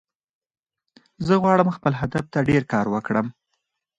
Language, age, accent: Pashto, 30-39, پکتیا ولایت، احمدزی